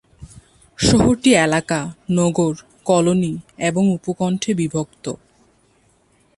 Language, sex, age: Bengali, female, 19-29